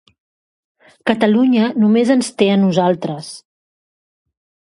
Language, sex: Catalan, female